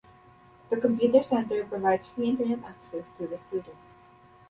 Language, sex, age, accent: English, female, 19-29, Filipino